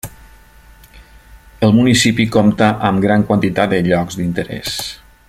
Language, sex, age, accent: Catalan, male, 40-49, valencià